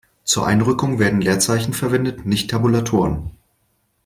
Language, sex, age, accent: German, male, 50-59, Deutschland Deutsch